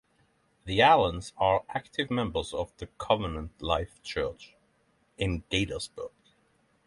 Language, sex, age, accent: English, male, 30-39, United States English